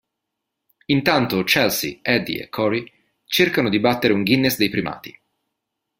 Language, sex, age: Italian, male, 30-39